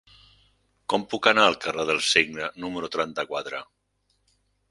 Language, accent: Catalan, Barcelona